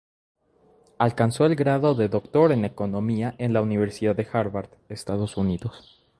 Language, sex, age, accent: Spanish, male, 19-29, México